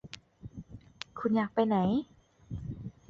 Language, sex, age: Thai, female, 19-29